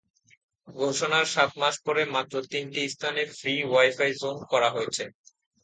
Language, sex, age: Bengali, male, 19-29